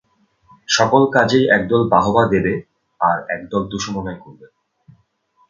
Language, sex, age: Bengali, male, 19-29